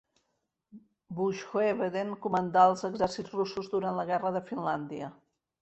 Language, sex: Catalan, female